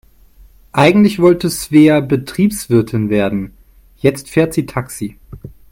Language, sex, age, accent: German, male, 30-39, Deutschland Deutsch